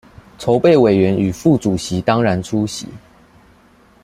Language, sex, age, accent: Chinese, male, under 19, 出生地：臺中市